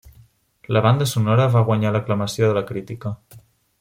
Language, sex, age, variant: Catalan, male, 19-29, Central